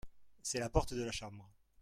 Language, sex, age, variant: French, male, 50-59, Français de métropole